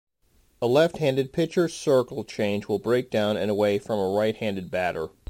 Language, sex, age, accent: English, male, 30-39, United States English